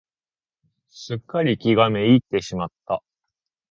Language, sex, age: Japanese, male, under 19